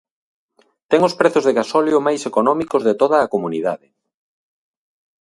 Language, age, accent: Galician, 40-49, Normativo (estándar)